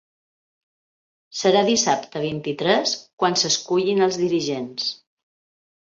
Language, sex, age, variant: Catalan, female, 50-59, Balear